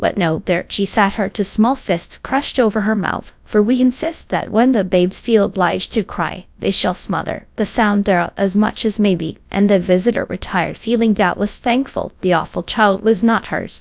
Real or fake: fake